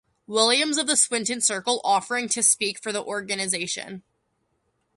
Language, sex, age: English, female, under 19